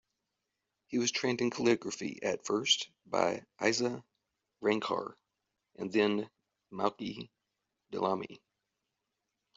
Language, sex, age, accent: English, male, 40-49, United States English